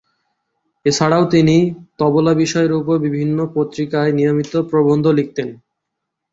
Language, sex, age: Bengali, male, 19-29